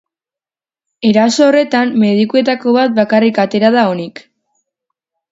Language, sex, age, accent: Basque, female, 40-49, Erdialdekoa edo Nafarra (Gipuzkoa, Nafarroa)